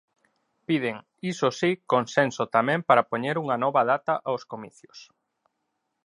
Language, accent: Galician, Normativo (estándar)